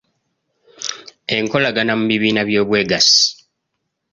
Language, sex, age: Ganda, male, 19-29